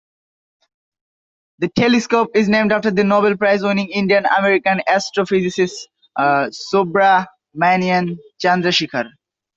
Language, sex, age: English, male, under 19